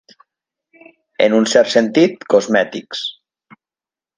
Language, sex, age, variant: Catalan, male, 40-49, Nord-Occidental